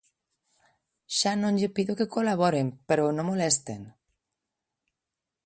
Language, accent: Galician, Normativo (estándar)